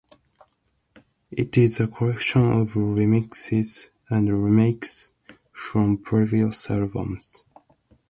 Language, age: English, 19-29